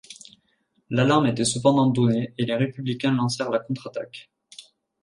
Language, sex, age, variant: French, male, 19-29, Français de métropole